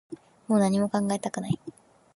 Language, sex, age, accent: Japanese, female, 19-29, 標準語